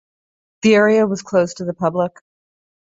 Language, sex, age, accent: English, female, 30-39, United States English